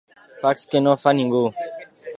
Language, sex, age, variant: Catalan, male, under 19, Alacantí